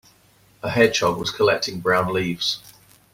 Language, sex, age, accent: English, male, 40-49, England English